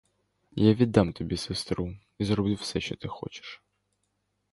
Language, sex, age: Ukrainian, male, 19-29